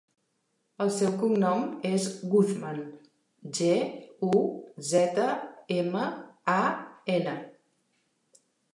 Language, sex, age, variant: Catalan, female, 60-69, Central